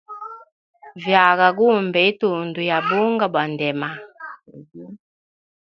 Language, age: Hemba, 19-29